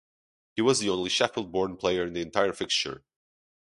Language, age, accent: English, 19-29, United States English